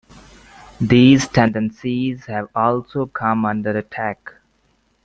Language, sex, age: English, male, 19-29